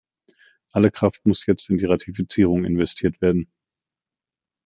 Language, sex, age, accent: German, male, 40-49, Deutschland Deutsch